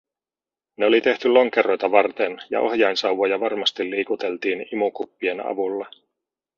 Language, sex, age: Finnish, male, 40-49